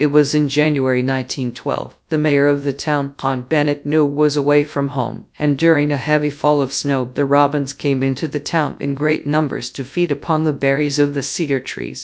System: TTS, GradTTS